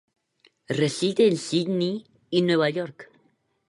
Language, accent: Spanish, México